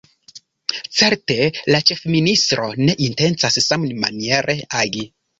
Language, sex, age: Esperanto, male, 19-29